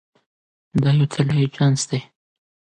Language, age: Pashto, under 19